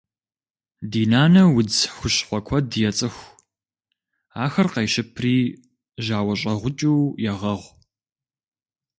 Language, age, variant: Kabardian, 19-29, Адыгэбзэ (Къэбэрдей, Кирил, псоми зэдай)